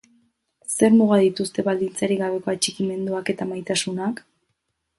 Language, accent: Basque, Erdialdekoa edo Nafarra (Gipuzkoa, Nafarroa)